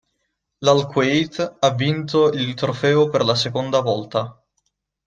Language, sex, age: Italian, male, 19-29